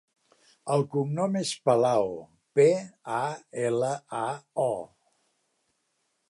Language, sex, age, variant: Catalan, male, 60-69, Central